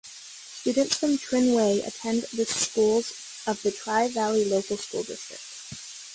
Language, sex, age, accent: English, female, under 19, United States English